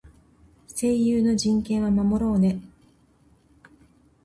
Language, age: Japanese, 50-59